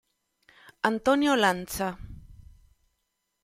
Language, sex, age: Italian, female, 40-49